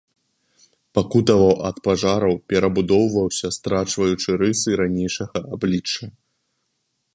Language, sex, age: Belarusian, male, 19-29